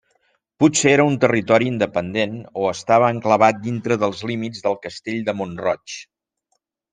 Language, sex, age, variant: Catalan, male, 50-59, Central